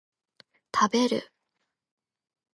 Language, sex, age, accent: Japanese, female, 19-29, 標準語